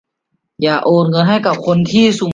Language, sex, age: Thai, male, under 19